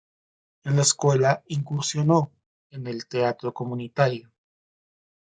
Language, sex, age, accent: Spanish, male, 40-49, México